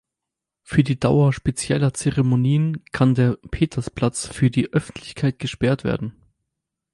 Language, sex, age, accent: German, male, 19-29, Deutschland Deutsch